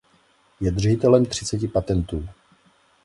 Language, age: Czech, 30-39